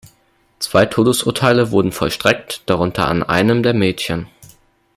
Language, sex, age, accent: German, male, 19-29, Deutschland Deutsch